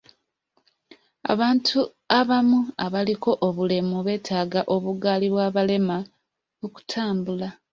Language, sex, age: Ganda, female, 19-29